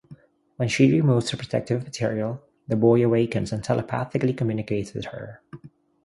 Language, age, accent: English, 30-39, Filipino